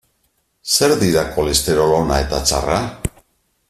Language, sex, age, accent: Basque, male, 50-59, Mendebalekoa (Araba, Bizkaia, Gipuzkoako mendebaleko herri batzuk)